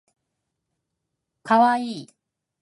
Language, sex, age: Japanese, female, 40-49